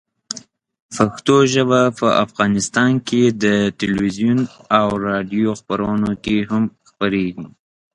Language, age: Pashto, 19-29